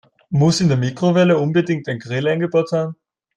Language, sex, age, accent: German, male, 19-29, Österreichisches Deutsch